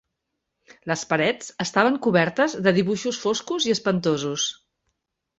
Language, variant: Catalan, Central